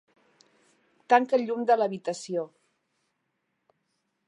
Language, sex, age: Catalan, female, 50-59